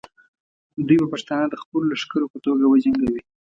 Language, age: Pashto, 19-29